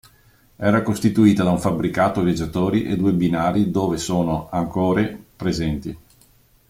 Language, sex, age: Italian, male, 40-49